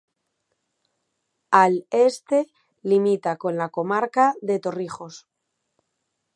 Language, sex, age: Spanish, female, 30-39